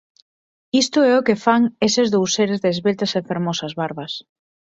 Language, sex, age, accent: Galician, female, 19-29, Normativo (estándar)